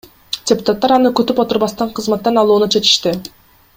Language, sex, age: Kyrgyz, female, 19-29